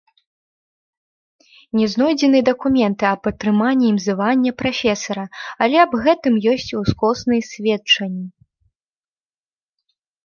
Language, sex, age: Belarusian, female, 19-29